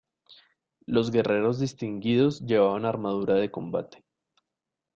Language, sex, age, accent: Spanish, male, 19-29, Caribe: Cuba, Venezuela, Puerto Rico, República Dominicana, Panamá, Colombia caribeña, México caribeño, Costa del golfo de México